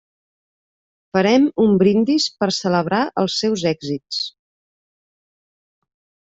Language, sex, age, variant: Catalan, female, 40-49, Central